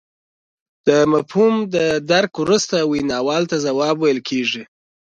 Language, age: Pashto, 19-29